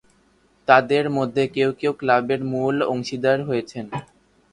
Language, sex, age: Bengali, male, under 19